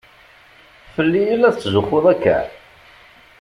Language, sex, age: Kabyle, male, 40-49